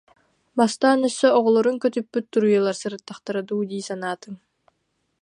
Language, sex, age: Yakut, female, 19-29